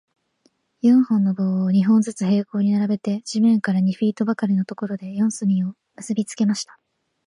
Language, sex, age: Japanese, female, 19-29